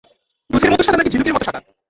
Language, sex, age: Bengali, male, 19-29